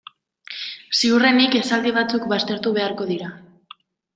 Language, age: Basque, 19-29